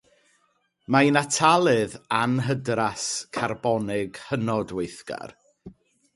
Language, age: Welsh, 30-39